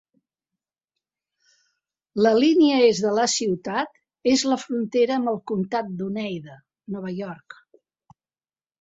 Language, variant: Catalan, Central